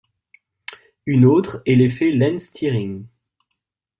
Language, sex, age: French, male, 19-29